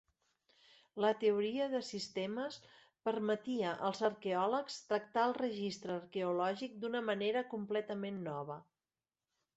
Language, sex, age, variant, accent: Catalan, female, 50-59, Central, central